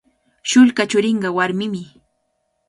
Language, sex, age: Cajatambo North Lima Quechua, female, 19-29